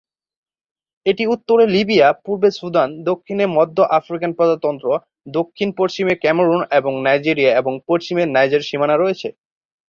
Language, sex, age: Bengali, male, 19-29